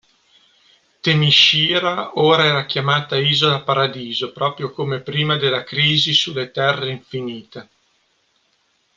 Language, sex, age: Italian, male, 30-39